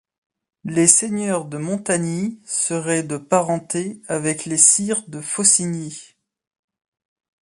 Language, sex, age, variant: French, male, 19-29, Français de métropole